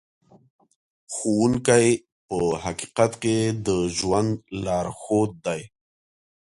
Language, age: Pashto, 30-39